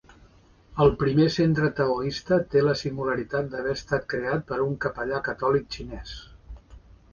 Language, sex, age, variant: Catalan, male, 60-69, Central